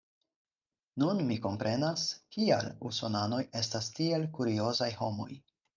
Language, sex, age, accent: Esperanto, male, 19-29, Internacia